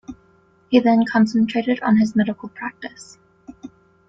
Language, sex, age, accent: English, female, 19-29, United States English